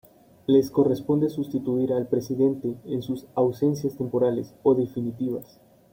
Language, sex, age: Spanish, male, 19-29